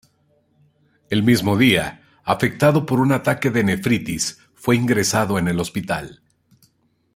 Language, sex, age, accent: Spanish, male, 40-49, México